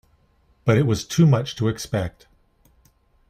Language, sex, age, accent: English, male, 50-59, Canadian English